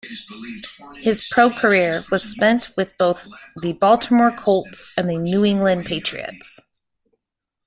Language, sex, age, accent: English, female, 30-39, United States English